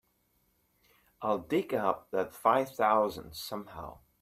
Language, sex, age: English, male, 19-29